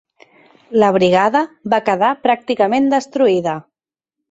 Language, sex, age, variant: Catalan, female, 30-39, Central